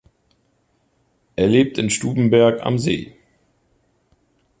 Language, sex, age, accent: German, male, 30-39, Deutschland Deutsch